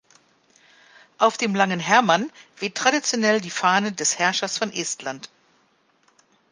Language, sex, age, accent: German, female, 50-59, Deutschland Deutsch